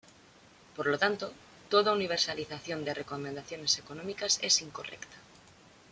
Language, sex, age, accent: Spanish, female, 19-29, España: Norte peninsular (Asturias, Castilla y León, Cantabria, País Vasco, Navarra, Aragón, La Rioja, Guadalajara, Cuenca)